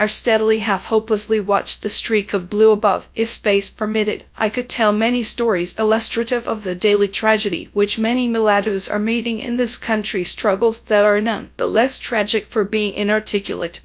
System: TTS, GradTTS